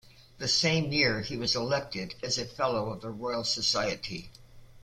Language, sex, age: English, female, 70-79